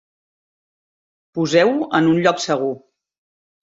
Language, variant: Catalan, Central